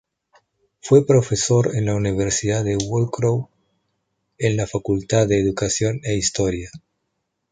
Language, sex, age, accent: Spanish, male, 50-59, Rioplatense: Argentina, Uruguay, este de Bolivia, Paraguay